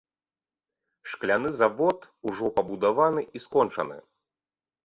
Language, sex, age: Belarusian, male, 19-29